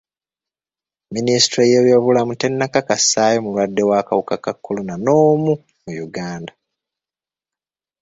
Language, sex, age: Ganda, male, 19-29